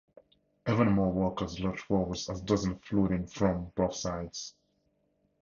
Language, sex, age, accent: English, male, 30-39, Southern African (South Africa, Zimbabwe, Namibia)